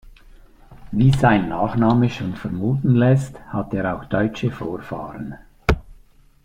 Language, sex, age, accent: German, male, 60-69, Schweizerdeutsch